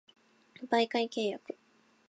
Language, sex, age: Japanese, female, 19-29